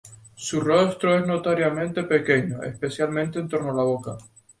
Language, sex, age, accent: Spanish, male, 19-29, España: Islas Canarias